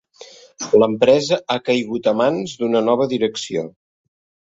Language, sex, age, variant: Catalan, male, 60-69, Central